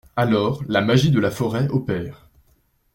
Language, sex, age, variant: French, male, 19-29, Français de métropole